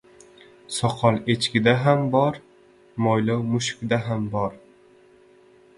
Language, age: Uzbek, 19-29